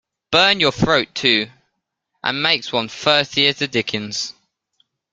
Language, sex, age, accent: English, male, under 19, England English